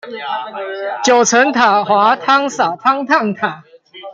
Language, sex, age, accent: Chinese, male, 19-29, 出生地：新北市